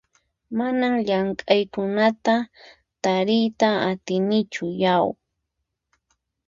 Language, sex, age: Puno Quechua, female, 30-39